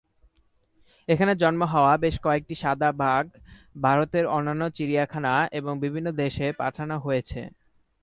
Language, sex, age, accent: Bengali, male, 19-29, Standard Bengali